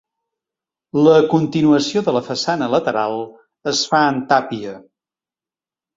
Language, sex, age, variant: Catalan, male, 60-69, Central